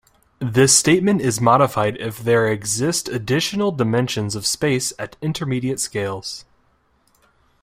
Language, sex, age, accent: English, male, 19-29, United States English